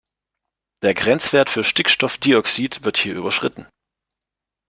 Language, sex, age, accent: German, male, 30-39, Deutschland Deutsch